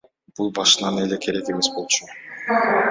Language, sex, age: Kyrgyz, male, 19-29